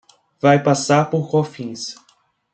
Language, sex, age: Portuguese, male, 30-39